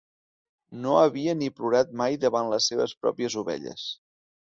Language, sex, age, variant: Catalan, male, 40-49, Central